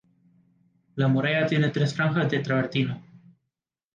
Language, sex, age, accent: Spanish, male, 19-29, América central